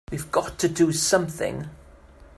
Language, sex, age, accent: English, male, 50-59, Welsh English